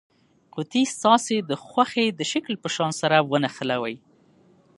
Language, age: Pashto, 30-39